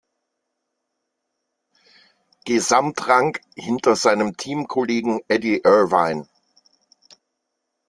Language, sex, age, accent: German, male, 40-49, Österreichisches Deutsch